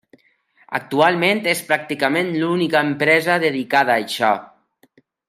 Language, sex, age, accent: Catalan, male, 30-39, valencià